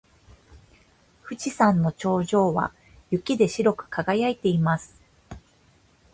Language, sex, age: Japanese, female, 30-39